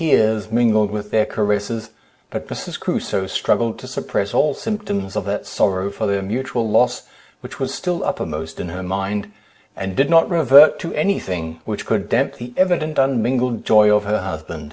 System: none